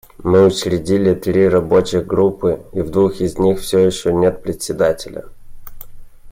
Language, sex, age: Russian, male, 19-29